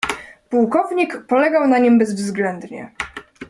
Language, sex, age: Polish, female, 19-29